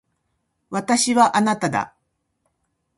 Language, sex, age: Japanese, female, 50-59